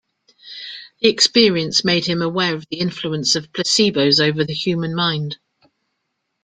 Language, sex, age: English, female, 50-59